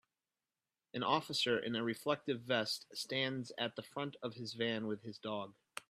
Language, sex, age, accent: English, male, 30-39, United States English